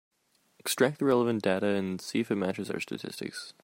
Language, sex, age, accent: English, male, 19-29, United States English